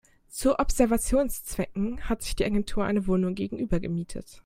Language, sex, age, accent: German, female, 19-29, Deutschland Deutsch